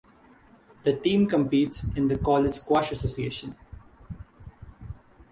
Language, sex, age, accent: English, male, under 19, Canadian English; India and South Asia (India, Pakistan, Sri Lanka)